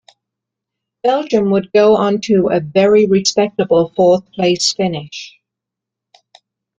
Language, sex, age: English, female, 70-79